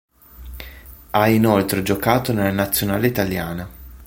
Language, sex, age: Italian, male, 30-39